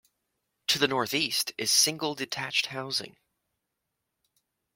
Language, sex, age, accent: English, male, 19-29, United States English